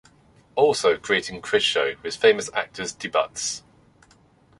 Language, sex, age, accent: English, male, 30-39, England English